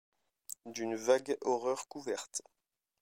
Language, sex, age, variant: French, male, 19-29, Français de métropole